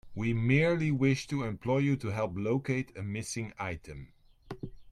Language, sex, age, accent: English, male, 40-49, England English